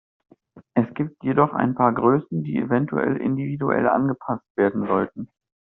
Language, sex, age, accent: German, male, 30-39, Deutschland Deutsch